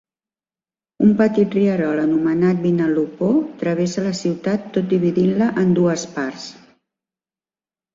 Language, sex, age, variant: Catalan, female, 60-69, Central